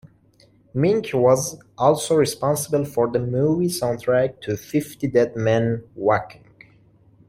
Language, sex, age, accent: English, male, 19-29, United States English